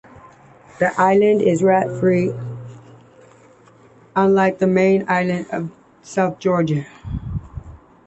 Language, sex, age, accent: English, female, 30-39, United States English